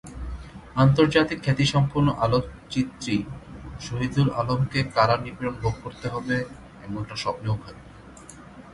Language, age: Bengali, 30-39